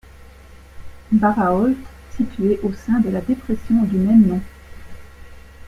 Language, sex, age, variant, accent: French, female, 40-49, Français d'Europe, Français de Belgique